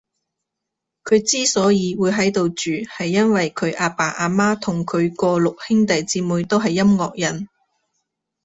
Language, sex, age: Cantonese, female, 19-29